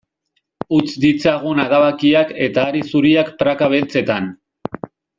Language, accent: Basque, Erdialdekoa edo Nafarra (Gipuzkoa, Nafarroa)